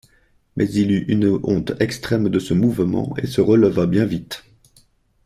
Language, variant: French, Français de métropole